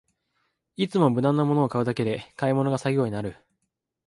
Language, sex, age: Japanese, male, 19-29